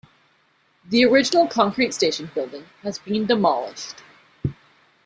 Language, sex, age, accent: English, female, 19-29, Canadian English